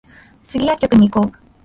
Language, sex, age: Japanese, female, 19-29